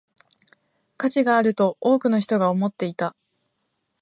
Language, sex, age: Japanese, female, 19-29